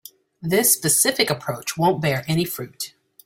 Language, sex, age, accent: English, female, 40-49, United States English